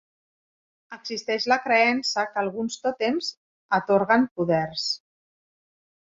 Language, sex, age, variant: Catalan, female, 40-49, Central